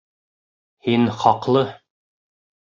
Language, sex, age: Bashkir, male, 30-39